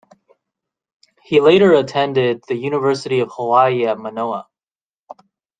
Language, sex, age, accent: English, male, 30-39, United States English